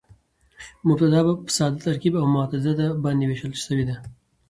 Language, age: Pashto, 19-29